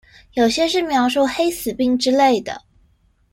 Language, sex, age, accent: Chinese, female, 19-29, 出生地：臺北市